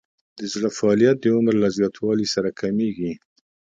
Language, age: Pashto, 50-59